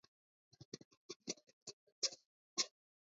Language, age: Georgian, 19-29